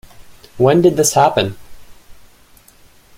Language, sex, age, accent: English, male, 19-29, Canadian English